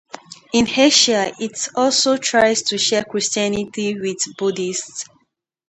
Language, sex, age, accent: English, female, 19-29, England English